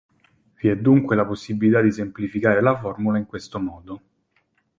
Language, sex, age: Italian, male, 19-29